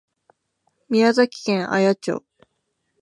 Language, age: Japanese, 19-29